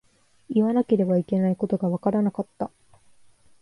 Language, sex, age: Japanese, female, 19-29